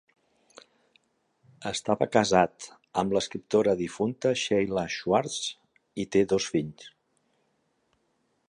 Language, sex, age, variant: Catalan, male, 50-59, Central